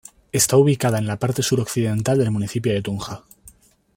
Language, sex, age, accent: Spanish, male, 19-29, España: Centro-Sur peninsular (Madrid, Toledo, Castilla-La Mancha)